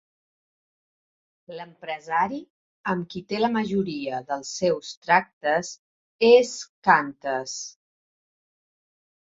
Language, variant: Catalan, Central